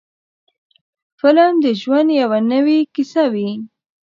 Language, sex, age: Pashto, female, under 19